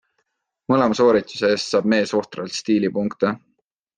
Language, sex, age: Estonian, male, 19-29